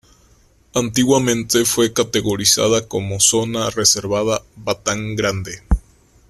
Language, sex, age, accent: Spanish, male, 19-29, México